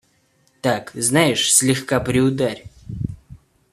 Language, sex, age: Russian, male, 19-29